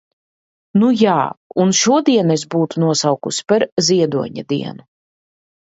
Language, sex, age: Latvian, female, 40-49